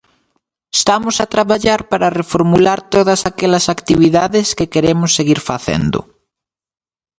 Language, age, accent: Galician, 19-29, Oriental (común en zona oriental)